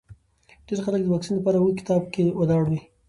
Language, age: Pashto, 19-29